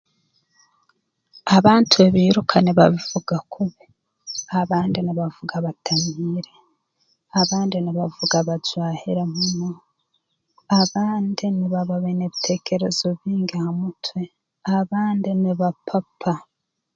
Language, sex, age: Tooro, female, 40-49